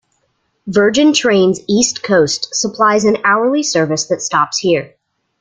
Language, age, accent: English, 19-29, United States English